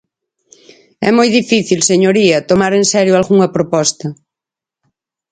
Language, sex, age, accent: Galician, female, 40-49, Central (gheada)